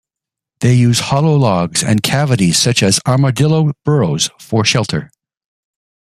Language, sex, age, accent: English, male, 60-69, Canadian English